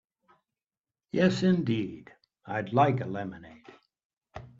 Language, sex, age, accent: English, male, 60-69, United States English